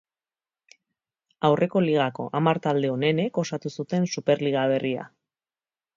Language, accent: Basque, Erdialdekoa edo Nafarra (Gipuzkoa, Nafarroa)